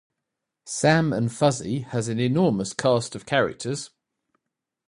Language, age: English, 40-49